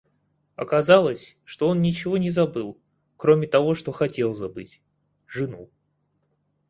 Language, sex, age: Russian, male, 30-39